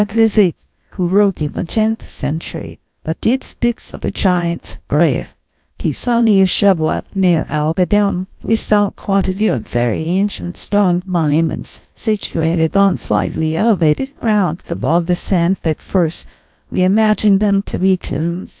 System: TTS, GlowTTS